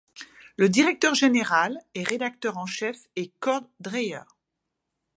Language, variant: French, Français de métropole